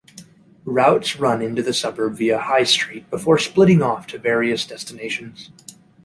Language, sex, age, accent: English, male, 19-29, United States English